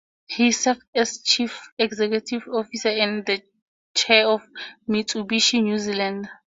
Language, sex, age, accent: English, female, 19-29, Southern African (South Africa, Zimbabwe, Namibia)